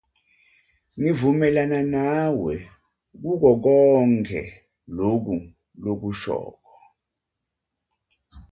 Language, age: Swati, 50-59